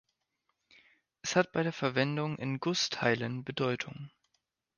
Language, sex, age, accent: German, male, 19-29, Deutschland Deutsch